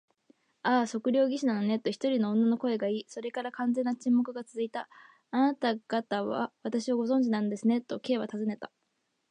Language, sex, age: Japanese, female, under 19